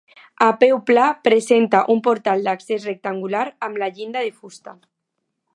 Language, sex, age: Catalan, female, under 19